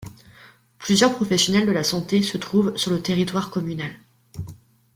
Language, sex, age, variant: French, female, 19-29, Français de métropole